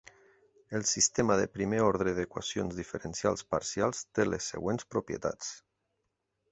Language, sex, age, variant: Catalan, male, 40-49, Nord-Occidental